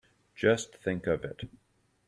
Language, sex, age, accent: English, male, 50-59, United States English